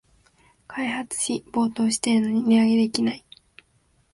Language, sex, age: Japanese, female, 19-29